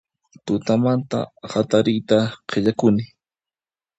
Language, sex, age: Puno Quechua, male, 30-39